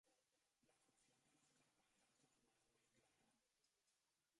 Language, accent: Spanish, Caribe: Cuba, Venezuela, Puerto Rico, República Dominicana, Panamá, Colombia caribeña, México caribeño, Costa del golfo de México